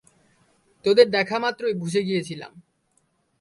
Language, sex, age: Bengali, male, under 19